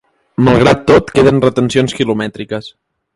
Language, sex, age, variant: Catalan, male, 19-29, Central